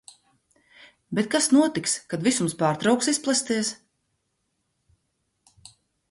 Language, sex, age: Latvian, female, 50-59